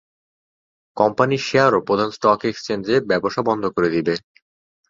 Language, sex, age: Bengali, male, 19-29